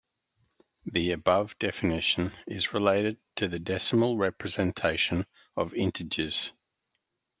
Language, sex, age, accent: English, male, 50-59, Australian English